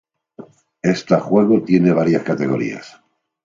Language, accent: Spanish, España: Sur peninsular (Andalucia, Extremadura, Murcia)